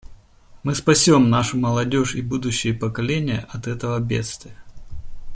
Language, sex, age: Russian, male, 40-49